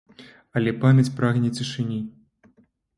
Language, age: Belarusian, 19-29